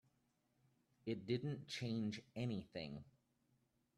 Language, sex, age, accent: English, male, 30-39, United States English